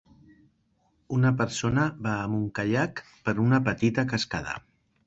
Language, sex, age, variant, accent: Catalan, male, 50-59, Central, Barcelonès